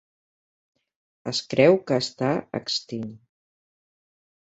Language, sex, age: Catalan, female, 60-69